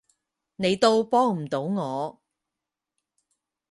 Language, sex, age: Cantonese, female, 30-39